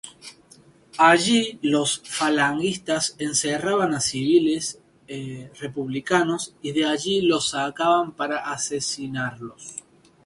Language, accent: Spanish, Rioplatense: Argentina, Uruguay, este de Bolivia, Paraguay